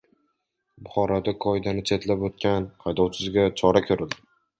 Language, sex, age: Uzbek, male, 19-29